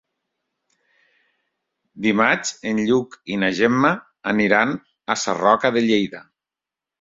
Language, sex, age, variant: Catalan, male, 30-39, Septentrional